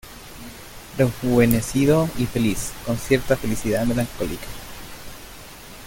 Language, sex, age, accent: Spanish, male, 30-39, Chileno: Chile, Cuyo